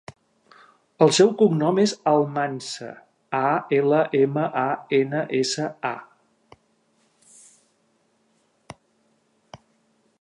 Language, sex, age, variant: Catalan, male, 60-69, Central